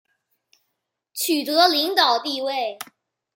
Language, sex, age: Chinese, male, under 19